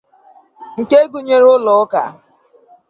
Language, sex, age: Igbo, female, 19-29